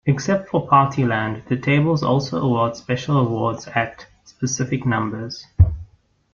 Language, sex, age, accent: English, male, 19-29, Southern African (South Africa, Zimbabwe, Namibia)